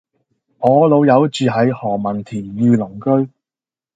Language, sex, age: Cantonese, male, under 19